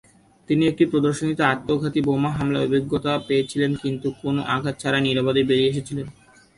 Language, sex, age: Bengali, male, 19-29